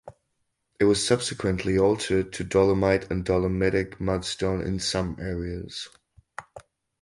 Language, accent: English, England English